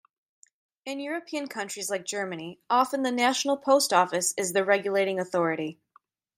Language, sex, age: English, female, 30-39